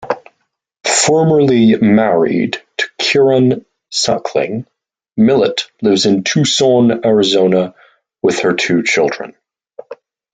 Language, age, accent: English, 19-29, Irish English